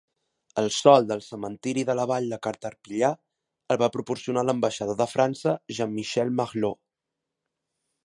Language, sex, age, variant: Catalan, male, 30-39, Central